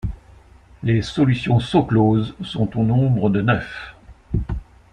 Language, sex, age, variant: French, male, 60-69, Français de métropole